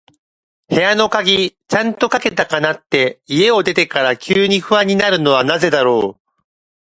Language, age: Japanese, 40-49